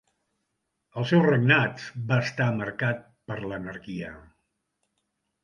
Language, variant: Catalan, Central